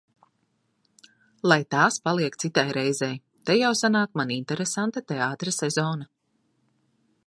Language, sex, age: Latvian, female, 30-39